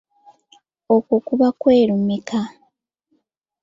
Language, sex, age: Ganda, female, under 19